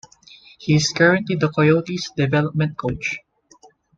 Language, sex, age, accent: English, male, 19-29, Filipino